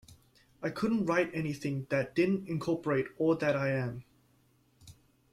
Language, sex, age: English, male, 19-29